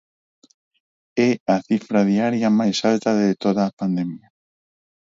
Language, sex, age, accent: Galician, male, 50-59, Normativo (estándar)